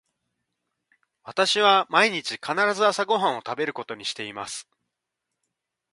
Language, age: Japanese, 30-39